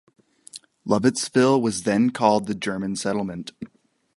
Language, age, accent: English, 19-29, United States English